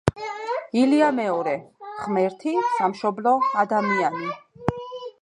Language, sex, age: Georgian, female, 30-39